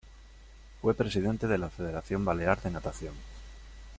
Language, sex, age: Spanish, male, 40-49